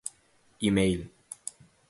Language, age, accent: Spanish, 19-29, España: Centro-Sur peninsular (Madrid, Toledo, Castilla-La Mancha)